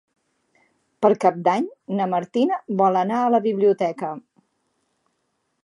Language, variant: Catalan, Central